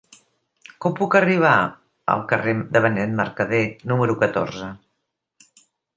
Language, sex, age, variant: Catalan, female, 60-69, Central